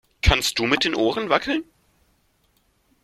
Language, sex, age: German, male, 19-29